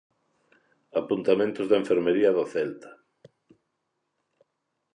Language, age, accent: Galician, 60-69, Normativo (estándar)